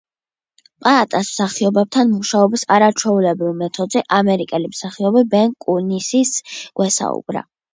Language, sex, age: Georgian, female, under 19